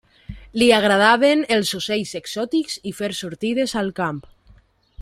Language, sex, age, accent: Catalan, female, 19-29, valencià